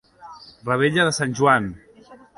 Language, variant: Catalan, Central